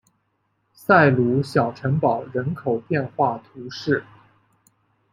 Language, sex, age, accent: Chinese, male, 19-29, 出生地：江苏省